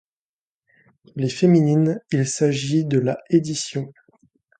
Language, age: French, 19-29